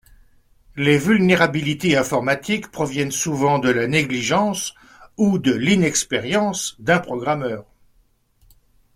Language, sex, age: French, male, 60-69